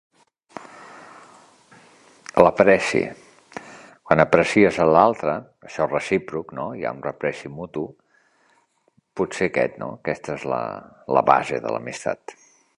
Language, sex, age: Catalan, male, 50-59